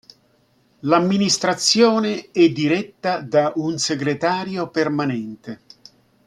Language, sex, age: Italian, male, 60-69